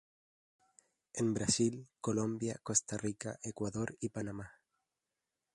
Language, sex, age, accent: Spanish, male, 19-29, Chileno: Chile, Cuyo